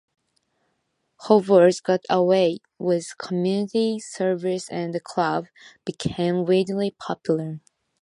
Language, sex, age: English, female, 19-29